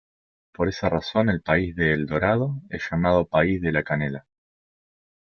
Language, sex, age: Spanish, male, 30-39